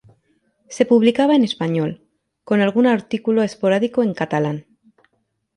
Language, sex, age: Spanish, female, 19-29